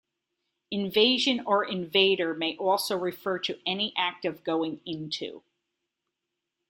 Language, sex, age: English, female, 50-59